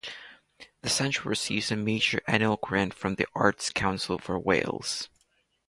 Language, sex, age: English, male, under 19